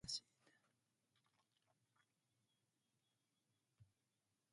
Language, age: English, 19-29